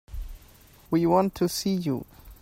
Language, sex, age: English, male, 19-29